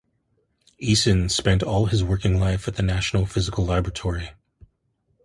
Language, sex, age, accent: English, male, 40-49, United States English